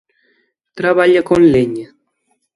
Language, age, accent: Galician, 19-29, Atlántico (seseo e gheada)